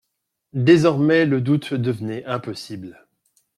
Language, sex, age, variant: French, male, 40-49, Français de métropole